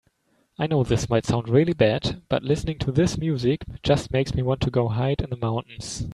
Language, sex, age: English, male, 19-29